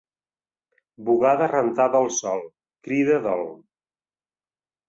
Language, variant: Catalan, Central